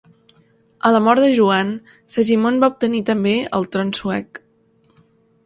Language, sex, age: Catalan, female, 19-29